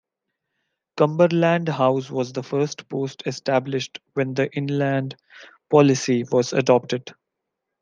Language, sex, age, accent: English, male, 19-29, India and South Asia (India, Pakistan, Sri Lanka)